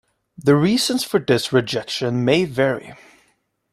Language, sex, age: English, male, 19-29